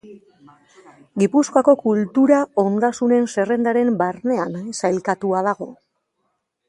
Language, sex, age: Basque, female, 50-59